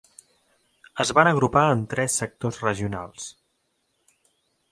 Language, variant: Catalan, Central